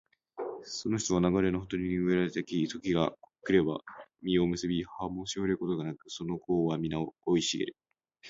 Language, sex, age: Japanese, male, under 19